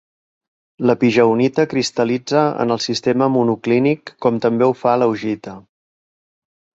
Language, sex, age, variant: Catalan, male, 40-49, Central